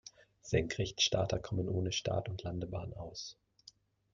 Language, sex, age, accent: German, male, 19-29, Deutschland Deutsch